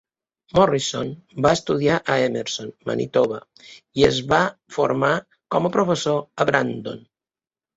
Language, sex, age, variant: Catalan, male, 50-59, Balear